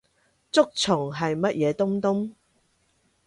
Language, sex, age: Cantonese, female, 30-39